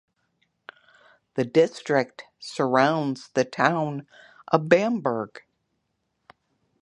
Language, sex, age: English, female, 60-69